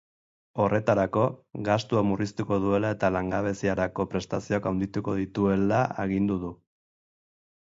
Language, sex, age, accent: Basque, male, 30-39, Erdialdekoa edo Nafarra (Gipuzkoa, Nafarroa)